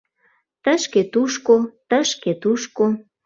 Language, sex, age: Mari, female, 19-29